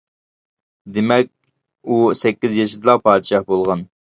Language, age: Uyghur, 19-29